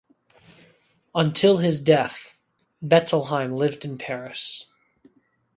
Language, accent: English, United States English